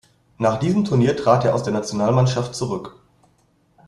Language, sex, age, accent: German, male, 30-39, Deutschland Deutsch